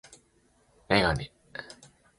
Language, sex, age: Japanese, male, 19-29